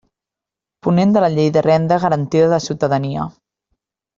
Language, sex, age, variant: Catalan, female, 19-29, Central